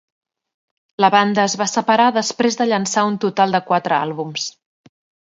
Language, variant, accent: Catalan, Central, central